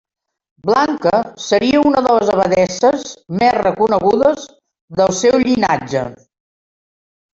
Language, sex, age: Catalan, female, 60-69